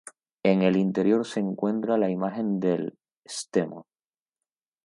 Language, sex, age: Spanish, male, 19-29